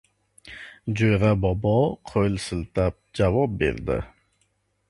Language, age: Uzbek, 30-39